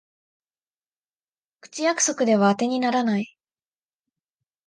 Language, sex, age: Japanese, female, 19-29